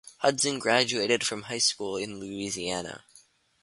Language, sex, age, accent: English, male, under 19, Canadian English